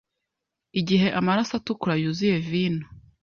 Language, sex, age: Kinyarwanda, female, 19-29